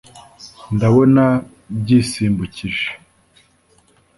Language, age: Kinyarwanda, 19-29